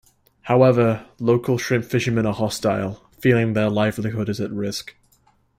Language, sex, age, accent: English, male, under 19, England English